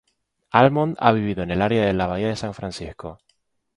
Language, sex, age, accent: Spanish, male, 19-29, España: Islas Canarias